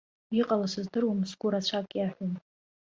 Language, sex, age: Abkhazian, female, under 19